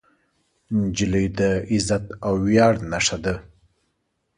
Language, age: Pashto, 30-39